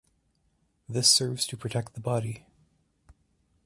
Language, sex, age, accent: English, male, 40-49, Canadian English